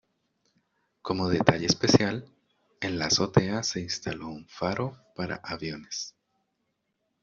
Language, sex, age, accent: Spanish, male, 30-39, América central